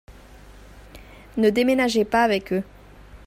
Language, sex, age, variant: French, female, 19-29, Français de métropole